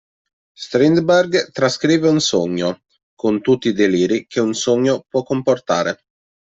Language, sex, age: Italian, male, 30-39